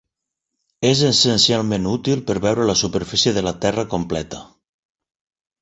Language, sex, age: Catalan, male, 40-49